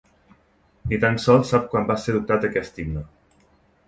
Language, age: Catalan, 30-39